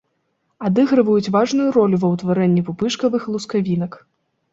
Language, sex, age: Belarusian, female, 19-29